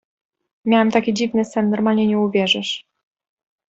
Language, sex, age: Polish, female, 19-29